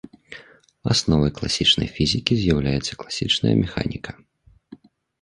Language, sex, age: Belarusian, male, 30-39